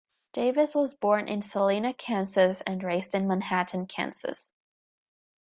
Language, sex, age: English, female, 19-29